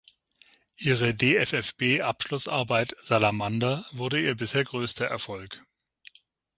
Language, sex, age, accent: German, male, 50-59, Deutschland Deutsch; Süddeutsch